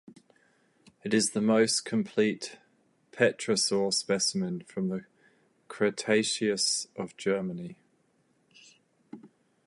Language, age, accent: English, 40-49, Australian English